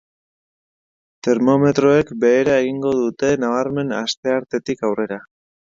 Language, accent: Basque, Erdialdekoa edo Nafarra (Gipuzkoa, Nafarroa)